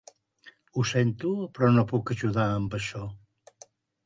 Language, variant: Catalan, Central